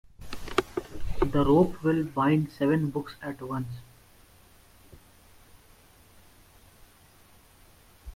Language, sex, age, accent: English, male, 19-29, India and South Asia (India, Pakistan, Sri Lanka)